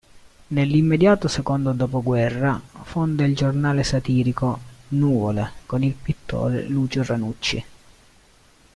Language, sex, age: Italian, male, 19-29